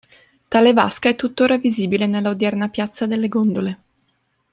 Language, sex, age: Italian, female, 19-29